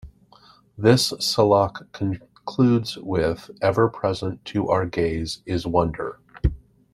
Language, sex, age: English, male, 40-49